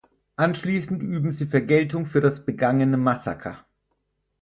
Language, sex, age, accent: German, male, 30-39, Deutschland Deutsch